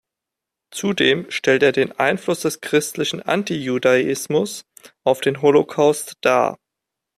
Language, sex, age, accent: German, male, 30-39, Deutschland Deutsch